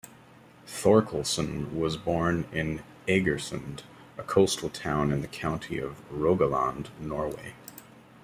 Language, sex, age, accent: English, male, 30-39, Canadian English